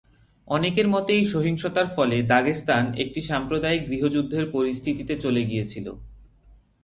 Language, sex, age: Bengali, male, 19-29